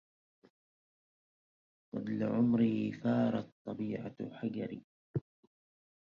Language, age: Arabic, 40-49